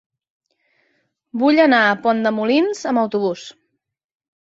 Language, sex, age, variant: Catalan, female, 19-29, Central